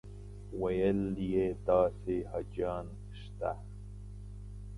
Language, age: Pashto, 40-49